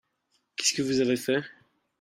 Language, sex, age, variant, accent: French, male, 19-29, Français d'Europe, Français de Belgique